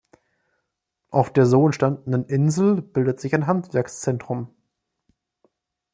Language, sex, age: German, male, 19-29